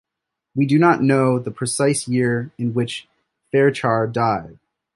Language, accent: English, United States English